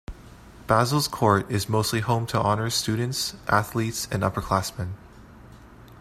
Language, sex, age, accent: English, male, 19-29, Canadian English